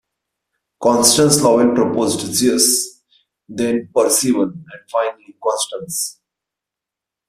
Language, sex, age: English, male, 19-29